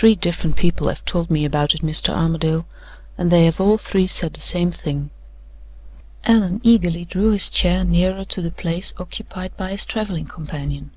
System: none